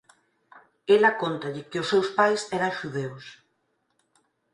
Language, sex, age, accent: Galician, female, 50-59, Central (sen gheada)